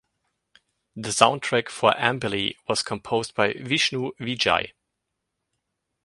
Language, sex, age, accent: English, male, 40-49, United States English